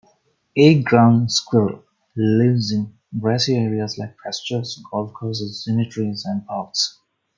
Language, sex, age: English, male, 30-39